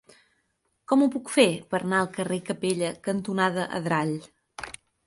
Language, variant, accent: Catalan, Central, Girona